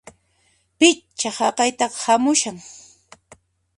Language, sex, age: Puno Quechua, female, 40-49